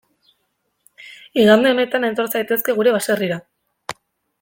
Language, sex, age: Basque, female, 19-29